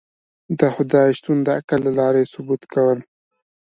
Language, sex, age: Pashto, male, 19-29